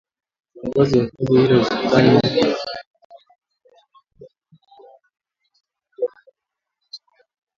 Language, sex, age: Swahili, male, 19-29